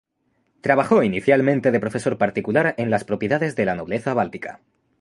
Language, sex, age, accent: Spanish, male, 19-29, España: Centro-Sur peninsular (Madrid, Toledo, Castilla-La Mancha)